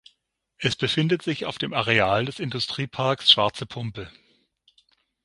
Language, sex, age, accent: German, male, 50-59, Deutschland Deutsch; Süddeutsch